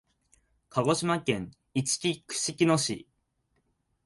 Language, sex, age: Japanese, male, 19-29